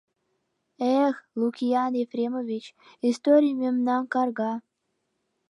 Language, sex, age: Mari, female, under 19